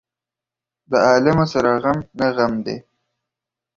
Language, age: Pashto, 19-29